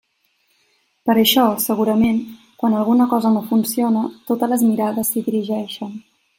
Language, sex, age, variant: Catalan, female, 19-29, Central